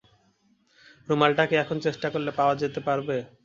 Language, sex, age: Bengali, male, 19-29